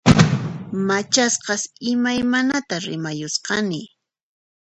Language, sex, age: Puno Quechua, female, 40-49